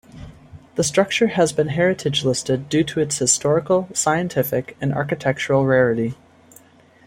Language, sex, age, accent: English, male, 19-29, United States English